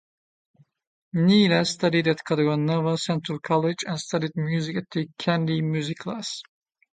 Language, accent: English, Turkish English